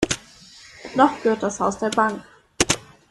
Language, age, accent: German, 19-29, Deutschland Deutsch